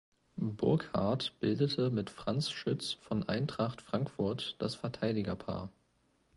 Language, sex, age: German, male, 19-29